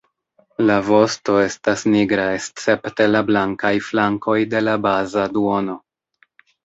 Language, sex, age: Esperanto, male, 30-39